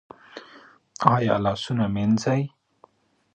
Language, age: Pashto, 30-39